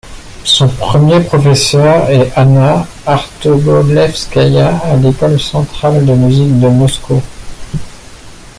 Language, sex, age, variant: French, male, 30-39, Français de métropole